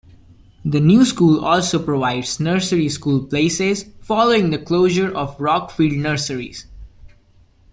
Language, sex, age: English, male, under 19